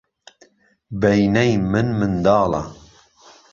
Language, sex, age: Central Kurdish, male, 40-49